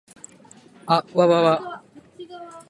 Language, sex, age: Japanese, female, 19-29